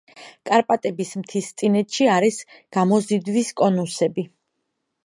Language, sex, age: Georgian, female, 19-29